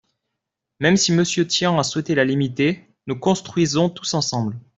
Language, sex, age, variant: French, male, 19-29, Français de métropole